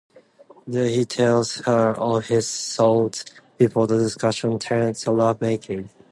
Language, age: English, 19-29